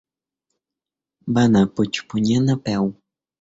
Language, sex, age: Catalan, male, 19-29